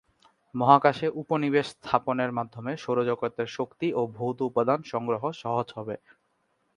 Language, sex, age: Bengali, male, 19-29